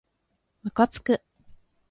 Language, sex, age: Japanese, female, 19-29